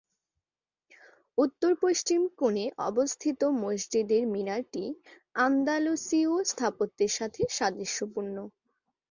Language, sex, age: Bengali, female, under 19